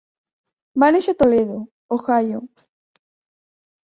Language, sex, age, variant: Catalan, female, under 19, Central